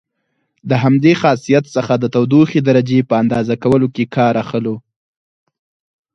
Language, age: Pashto, 19-29